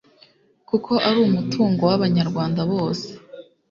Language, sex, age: Kinyarwanda, female, 19-29